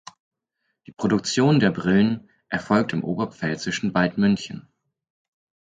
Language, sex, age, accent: German, male, 19-29, Deutschland Deutsch; Hochdeutsch